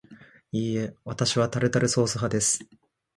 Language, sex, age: Japanese, male, 19-29